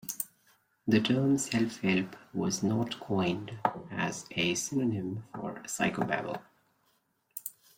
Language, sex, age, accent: English, male, 19-29, India and South Asia (India, Pakistan, Sri Lanka)